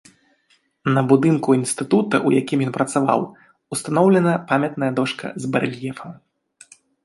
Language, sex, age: Belarusian, male, 19-29